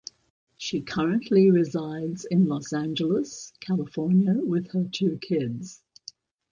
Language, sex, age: English, female, 70-79